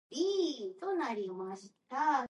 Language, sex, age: English, female, 19-29